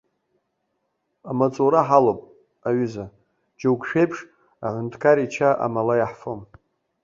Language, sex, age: Abkhazian, male, 40-49